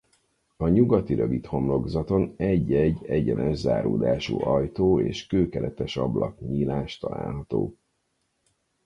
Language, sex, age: Hungarian, male, 40-49